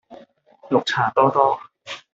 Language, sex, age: Cantonese, male, 19-29